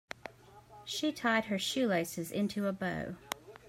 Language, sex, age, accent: English, female, 30-39, United States English